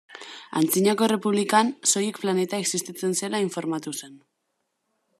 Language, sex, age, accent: Basque, female, 19-29, Mendebalekoa (Araba, Bizkaia, Gipuzkoako mendebaleko herri batzuk)